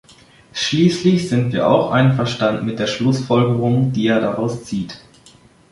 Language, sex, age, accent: German, male, under 19, Deutschland Deutsch